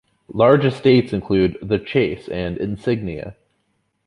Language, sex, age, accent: English, male, 19-29, United States English